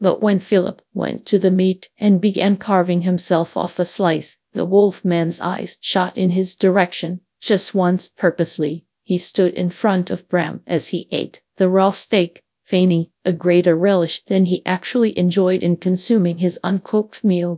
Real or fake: fake